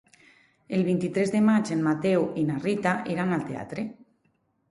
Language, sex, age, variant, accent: Catalan, female, 19-29, Alacantí, valencià